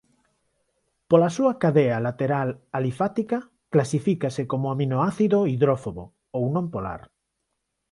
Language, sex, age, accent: Galician, male, 50-59, Neofalante